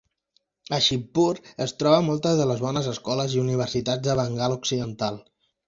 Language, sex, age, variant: Catalan, male, 30-39, Central